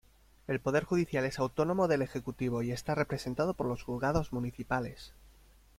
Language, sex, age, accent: Spanish, male, 30-39, España: Norte peninsular (Asturias, Castilla y León, Cantabria, País Vasco, Navarra, Aragón, La Rioja, Guadalajara, Cuenca)